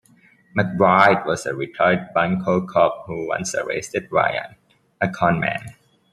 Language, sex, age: English, male, 19-29